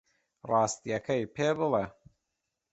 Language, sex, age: Central Kurdish, male, 30-39